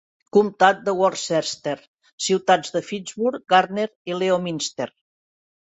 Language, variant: Catalan, Central